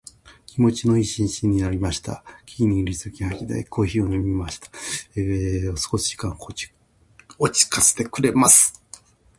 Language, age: Japanese, 60-69